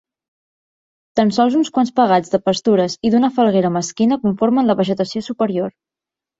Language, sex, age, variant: Catalan, female, 19-29, Central